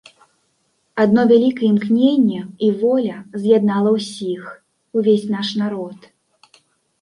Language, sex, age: Belarusian, female, 19-29